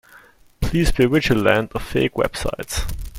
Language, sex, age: English, male, 30-39